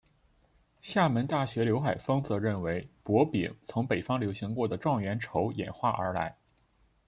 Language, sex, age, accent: Chinese, male, 19-29, 出生地：山东省